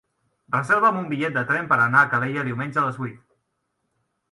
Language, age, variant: Catalan, 19-29, Central